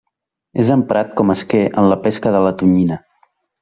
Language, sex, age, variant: Catalan, male, 19-29, Central